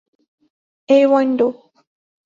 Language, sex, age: Urdu, female, 19-29